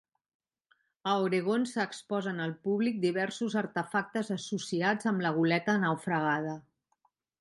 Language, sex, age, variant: Catalan, female, 60-69, Central